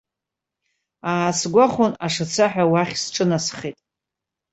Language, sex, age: Abkhazian, female, 40-49